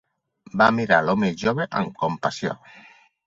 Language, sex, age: Catalan, male, 50-59